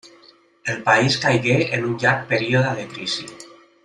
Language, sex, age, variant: Catalan, male, 50-59, Central